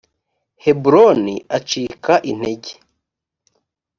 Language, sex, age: Kinyarwanda, male, 30-39